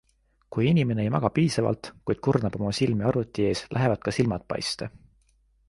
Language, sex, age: Estonian, male, 19-29